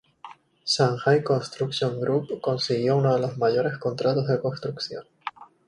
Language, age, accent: Spanish, 19-29, España: Islas Canarias